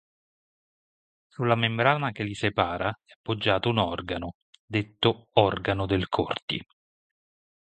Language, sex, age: Italian, male, 40-49